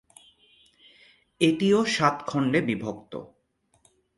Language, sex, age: Bengali, male, 19-29